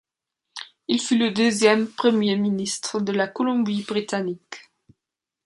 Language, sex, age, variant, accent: French, female, 19-29, Français d'Europe, Français d’Allemagne